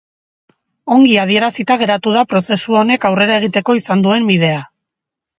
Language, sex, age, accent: Basque, female, 40-49, Erdialdekoa edo Nafarra (Gipuzkoa, Nafarroa)